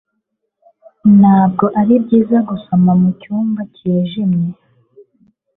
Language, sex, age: Kinyarwanda, female, 19-29